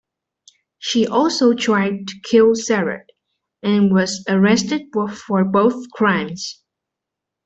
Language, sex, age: English, female, under 19